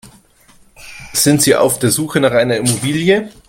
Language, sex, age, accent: German, male, 30-39, Deutschland Deutsch